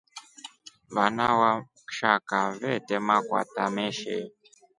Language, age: Rombo, 19-29